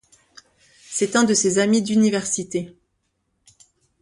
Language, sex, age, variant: French, female, 40-49, Français de métropole